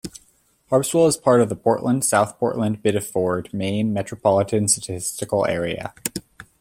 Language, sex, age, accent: English, male, 19-29, United States English